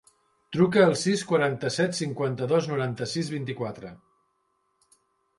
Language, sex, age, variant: Catalan, male, 50-59, Central